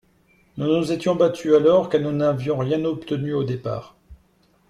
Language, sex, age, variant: French, male, 40-49, Français de métropole